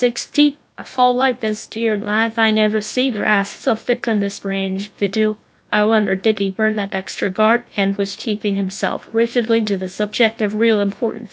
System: TTS, GlowTTS